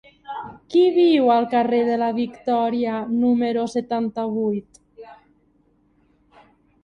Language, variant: Catalan, Nord-Occidental